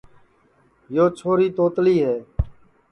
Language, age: Sansi, 50-59